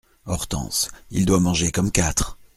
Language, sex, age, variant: French, male, 40-49, Français de métropole